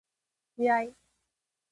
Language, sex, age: Japanese, female, 19-29